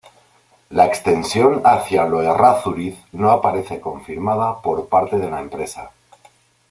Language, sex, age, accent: Spanish, male, 40-49, España: Norte peninsular (Asturias, Castilla y León, Cantabria, País Vasco, Navarra, Aragón, La Rioja, Guadalajara, Cuenca)